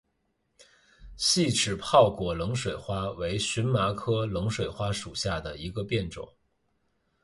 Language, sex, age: Chinese, male, 19-29